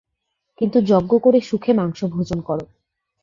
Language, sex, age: Bengali, female, 19-29